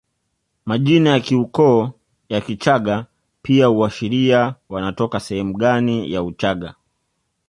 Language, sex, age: Swahili, male, 19-29